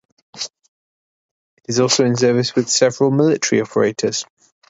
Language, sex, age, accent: English, male, 30-39, England English